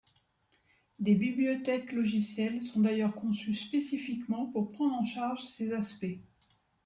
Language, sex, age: French, female, 50-59